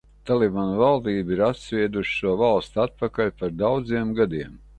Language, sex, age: Latvian, male, 60-69